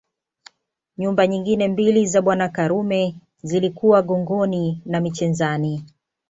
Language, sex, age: Swahili, female, 30-39